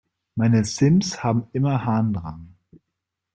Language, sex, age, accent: German, male, 30-39, Deutschland Deutsch